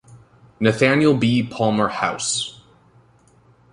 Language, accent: English, United States English